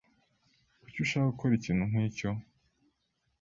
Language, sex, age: Kinyarwanda, male, 40-49